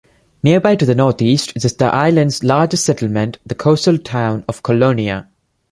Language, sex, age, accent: English, male, 19-29, India and South Asia (India, Pakistan, Sri Lanka)